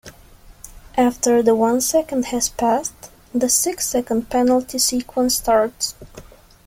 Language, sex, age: English, female, 19-29